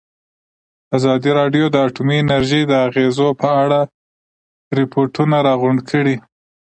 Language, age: Pashto, 30-39